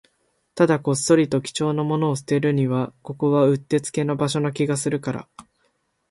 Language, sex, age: Japanese, male, 19-29